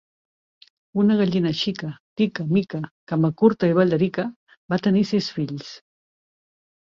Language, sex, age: Catalan, female, 60-69